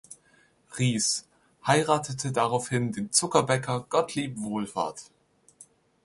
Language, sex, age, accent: German, male, 19-29, Deutschland Deutsch